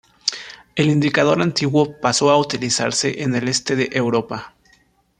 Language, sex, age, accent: Spanish, male, 19-29, México